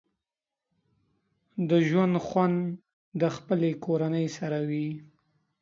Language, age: Pashto, 19-29